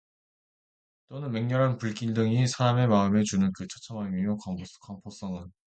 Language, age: Korean, 30-39